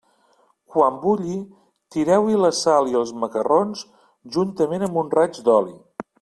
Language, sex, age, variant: Catalan, male, 50-59, Central